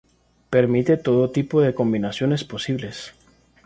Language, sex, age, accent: Spanish, male, 30-39, América central